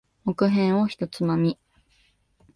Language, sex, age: Japanese, female, 19-29